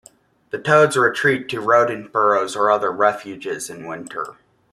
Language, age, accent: English, 19-29, United States English